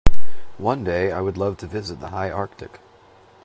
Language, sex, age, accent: English, male, 40-49, United States English